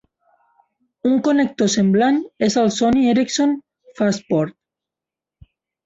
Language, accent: Catalan, aprenent (recent, des del castellà)